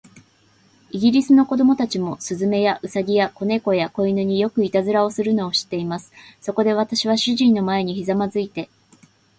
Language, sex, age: Japanese, female, 40-49